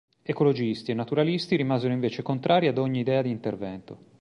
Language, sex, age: Italian, male, 40-49